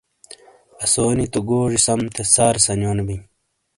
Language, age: Shina, 30-39